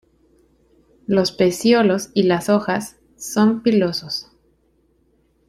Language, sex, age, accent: Spanish, female, 30-39, México